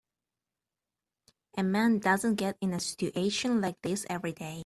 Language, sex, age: English, female, 19-29